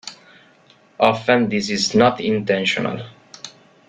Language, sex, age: English, male, 19-29